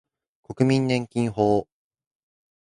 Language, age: Japanese, 19-29